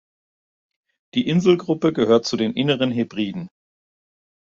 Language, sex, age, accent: German, male, 40-49, Deutschland Deutsch